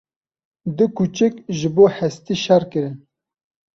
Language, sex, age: Kurdish, male, 19-29